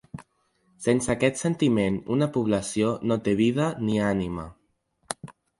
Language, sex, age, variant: Catalan, male, under 19, Central